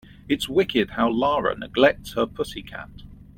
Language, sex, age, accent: English, male, 30-39, England English